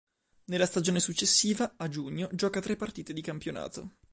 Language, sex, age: Italian, male, 19-29